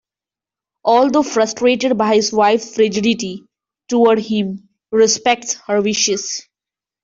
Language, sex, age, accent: English, female, 19-29, India and South Asia (India, Pakistan, Sri Lanka)